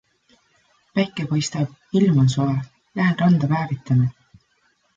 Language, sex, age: Estonian, female, 30-39